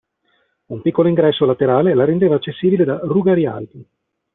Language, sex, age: Italian, male, 40-49